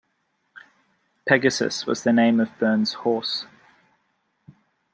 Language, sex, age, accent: English, male, 19-29, Australian English